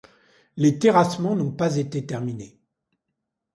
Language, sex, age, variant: French, male, 60-69, Français de métropole